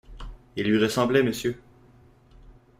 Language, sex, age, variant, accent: French, male, 19-29, Français d'Amérique du Nord, Français du Canada